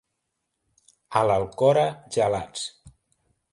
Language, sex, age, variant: Catalan, male, 30-39, Central